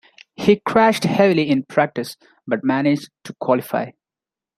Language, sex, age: English, male, 19-29